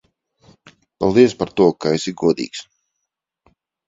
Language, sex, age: Latvian, male, 40-49